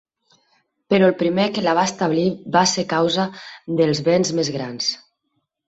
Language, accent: Catalan, Tortosí